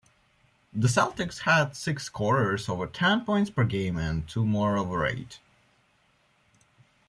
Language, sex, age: English, male, under 19